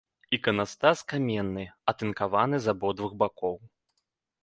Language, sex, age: Belarusian, male, 30-39